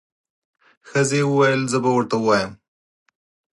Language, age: Pashto, 30-39